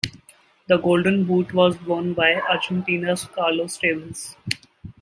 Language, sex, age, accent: English, male, 19-29, India and South Asia (India, Pakistan, Sri Lanka)